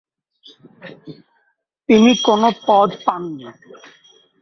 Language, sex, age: Bengali, male, 30-39